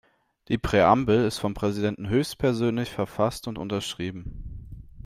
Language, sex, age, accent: German, male, 19-29, Deutschland Deutsch